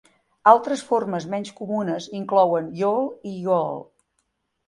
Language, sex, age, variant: Catalan, female, 50-59, Central